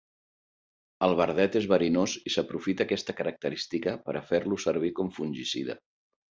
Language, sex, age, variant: Catalan, male, 50-59, Central